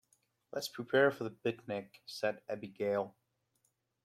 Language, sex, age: English, male, 19-29